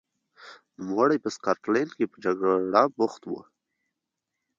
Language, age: Pashto, 19-29